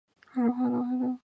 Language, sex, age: English, female, 19-29